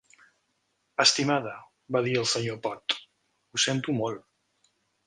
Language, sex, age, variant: Catalan, male, 50-59, Central